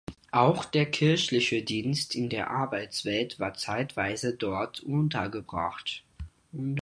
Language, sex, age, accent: German, male, under 19, Deutschland Deutsch